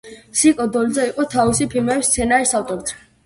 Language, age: Georgian, 19-29